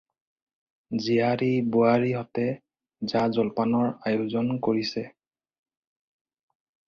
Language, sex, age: Assamese, male, 19-29